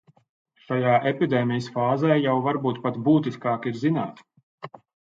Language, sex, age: Latvian, male, 30-39